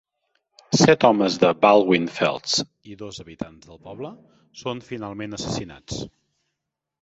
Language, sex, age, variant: Catalan, male, 30-39, Central